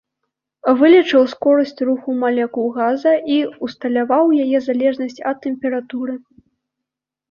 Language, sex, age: Belarusian, female, under 19